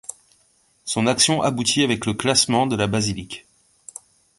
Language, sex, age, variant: French, male, 40-49, Français de métropole